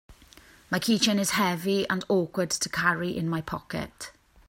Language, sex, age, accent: English, female, 30-39, England English